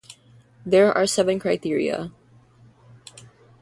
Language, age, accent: English, 19-29, United States English; Filipino